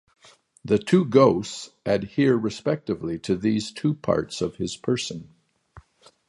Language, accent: English, Canadian English